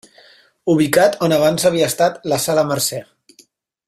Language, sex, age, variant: Catalan, male, 30-39, Central